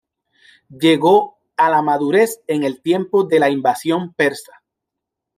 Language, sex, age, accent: Spanish, male, 40-49, Caribe: Cuba, Venezuela, Puerto Rico, República Dominicana, Panamá, Colombia caribeña, México caribeño, Costa del golfo de México